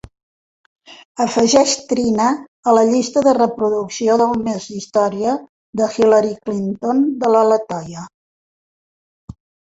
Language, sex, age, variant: Catalan, female, 70-79, Central